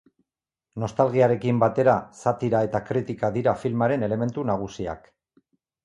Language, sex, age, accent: Basque, male, 50-59, Mendebalekoa (Araba, Bizkaia, Gipuzkoako mendebaleko herri batzuk)